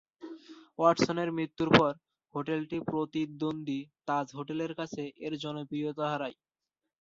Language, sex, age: Bengali, male, under 19